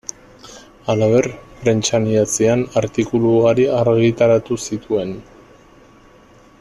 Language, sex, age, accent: Basque, male, 40-49, Erdialdekoa edo Nafarra (Gipuzkoa, Nafarroa)